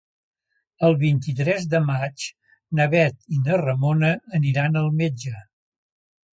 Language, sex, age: Catalan, male, 70-79